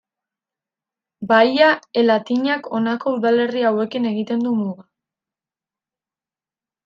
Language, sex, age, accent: Basque, female, under 19, Erdialdekoa edo Nafarra (Gipuzkoa, Nafarroa)